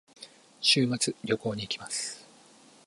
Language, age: Japanese, 50-59